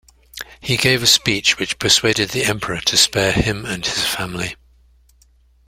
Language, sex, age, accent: English, male, 70-79, England English